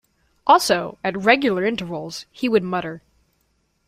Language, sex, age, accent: English, male, under 19, United States English